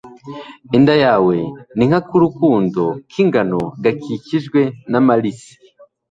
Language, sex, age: Kinyarwanda, male, 19-29